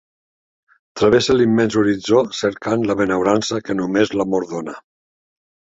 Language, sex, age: Catalan, male, 60-69